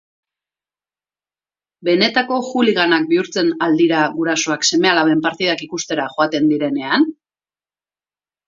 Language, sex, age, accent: Basque, female, 40-49, Erdialdekoa edo Nafarra (Gipuzkoa, Nafarroa)